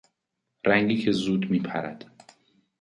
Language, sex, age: Persian, male, 19-29